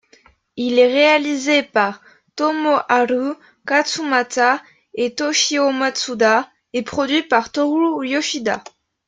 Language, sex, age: French, female, 19-29